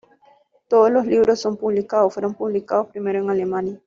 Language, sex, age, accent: Spanish, female, 19-29, América central